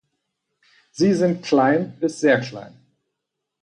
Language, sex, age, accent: German, male, 40-49, Deutschland Deutsch